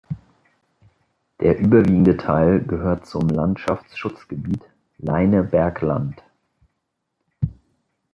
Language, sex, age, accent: German, male, 40-49, Deutschland Deutsch